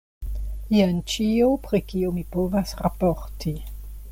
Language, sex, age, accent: Esperanto, female, 60-69, Internacia